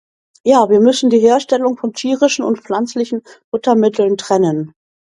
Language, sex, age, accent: German, female, 60-69, Deutschland Deutsch